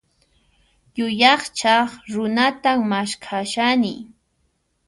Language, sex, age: Puno Quechua, female, 19-29